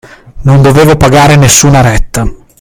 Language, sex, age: Italian, male, 30-39